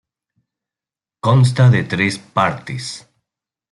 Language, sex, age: Spanish, male, 30-39